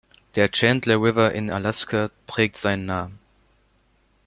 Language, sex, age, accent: German, male, under 19, Deutschland Deutsch